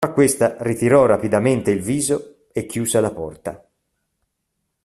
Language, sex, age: Italian, male, 40-49